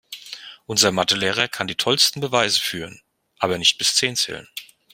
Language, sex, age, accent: German, male, 50-59, Deutschland Deutsch